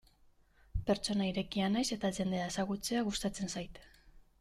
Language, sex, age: Basque, female, 30-39